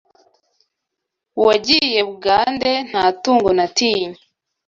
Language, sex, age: Kinyarwanda, female, 19-29